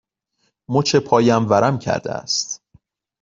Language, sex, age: Persian, male, 30-39